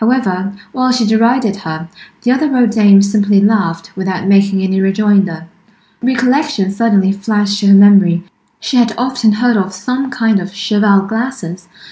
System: none